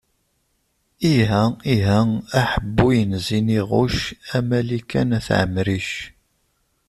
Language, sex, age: Kabyle, male, 30-39